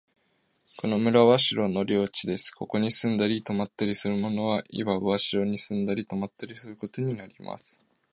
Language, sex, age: Japanese, male, 19-29